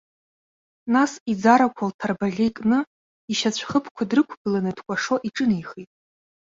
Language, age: Abkhazian, 19-29